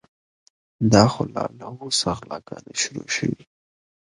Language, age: Pashto, 19-29